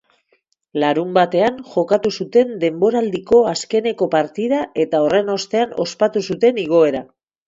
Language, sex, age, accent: Basque, female, 40-49, Mendebalekoa (Araba, Bizkaia, Gipuzkoako mendebaleko herri batzuk)